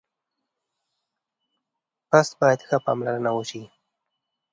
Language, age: Pashto, under 19